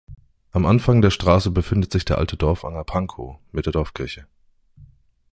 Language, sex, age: German, male, 30-39